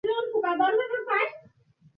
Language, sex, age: Bengali, male, 40-49